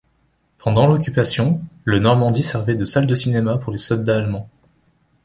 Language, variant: French, Français de métropole